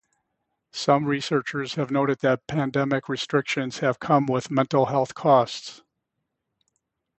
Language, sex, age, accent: English, male, 60-69, United States English